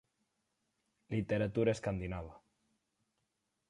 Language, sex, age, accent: Galician, male, 19-29, Atlántico (seseo e gheada)